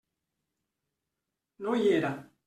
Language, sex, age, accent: Catalan, male, 50-59, valencià